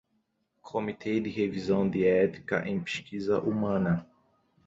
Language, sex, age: Portuguese, male, 19-29